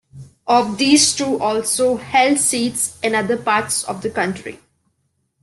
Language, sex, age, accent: English, female, 19-29, India and South Asia (India, Pakistan, Sri Lanka)